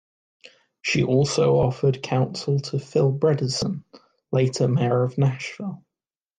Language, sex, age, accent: English, male, 19-29, England English